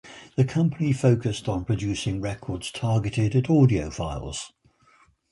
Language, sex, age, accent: English, male, 70-79, England English